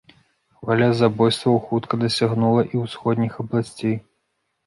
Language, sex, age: Belarusian, male, 30-39